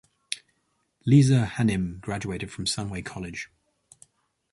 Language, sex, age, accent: English, male, 30-39, England English